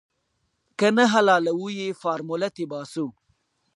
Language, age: Pashto, 19-29